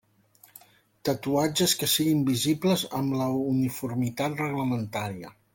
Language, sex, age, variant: Catalan, male, 40-49, Central